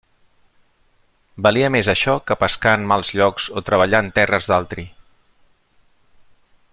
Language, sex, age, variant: Catalan, male, 40-49, Central